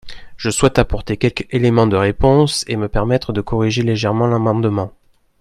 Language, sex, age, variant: French, male, 19-29, Français de métropole